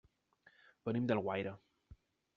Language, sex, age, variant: Catalan, male, 30-39, Central